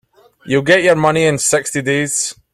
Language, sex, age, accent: English, male, 19-29, Scottish English